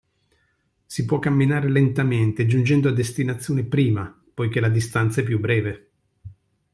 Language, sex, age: Italian, male, 40-49